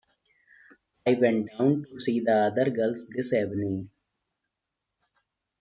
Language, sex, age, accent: English, male, 19-29, India and South Asia (India, Pakistan, Sri Lanka)